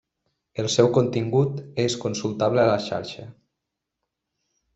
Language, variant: Catalan, Nord-Occidental